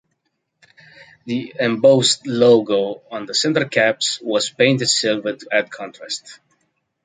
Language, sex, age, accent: English, male, 30-39, Australian English